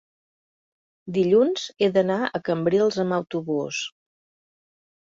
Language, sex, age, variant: Catalan, female, 50-59, Central